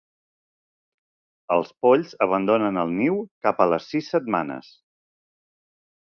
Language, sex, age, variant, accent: Catalan, male, 40-49, Central, central